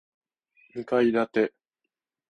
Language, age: Japanese, 19-29